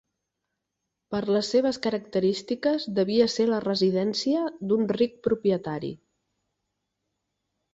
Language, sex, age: Catalan, female, 40-49